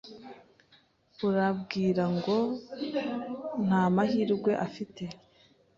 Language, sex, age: Kinyarwanda, female, 19-29